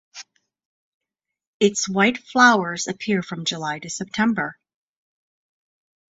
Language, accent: English, United States English